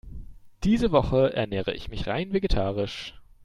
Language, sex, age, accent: German, male, 19-29, Deutschland Deutsch